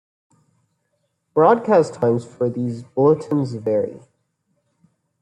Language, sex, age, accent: English, male, 19-29, United States English